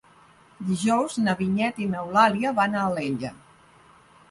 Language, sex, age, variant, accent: Catalan, female, 50-59, Nord-Occidental, Empordanès